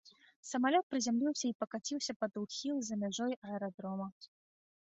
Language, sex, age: Belarusian, female, under 19